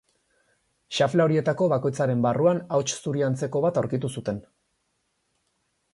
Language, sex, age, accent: Basque, male, 19-29, Erdialdekoa edo Nafarra (Gipuzkoa, Nafarroa)